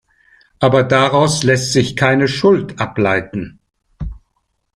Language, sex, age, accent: German, male, 60-69, Deutschland Deutsch